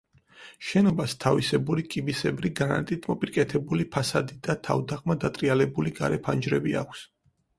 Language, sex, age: Georgian, male, 30-39